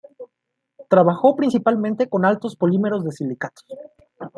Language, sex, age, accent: Spanish, male, 19-29, México